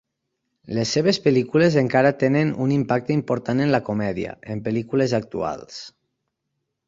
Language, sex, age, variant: Catalan, male, 30-39, Nord-Occidental